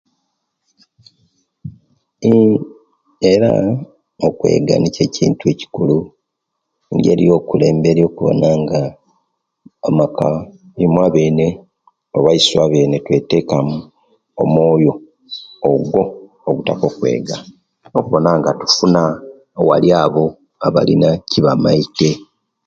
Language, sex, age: Kenyi, male, 40-49